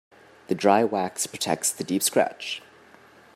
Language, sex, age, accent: English, male, 19-29, United States English